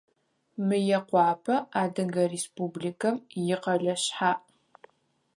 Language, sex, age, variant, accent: Adyghe, female, under 19, Адыгабзэ (Кирил, пстэумэ зэдыряе), Кıэмгуй (Çemguy)